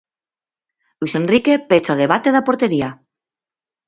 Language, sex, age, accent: Galician, female, 30-39, Normativo (estándar)